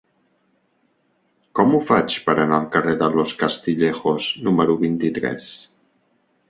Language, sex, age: Catalan, male, 40-49